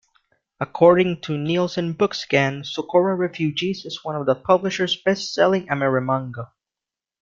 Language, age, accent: English, 90+, United States English